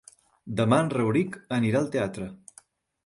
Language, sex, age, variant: Catalan, male, 30-39, Central